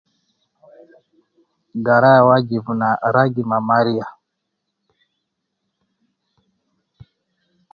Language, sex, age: Nubi, male, 50-59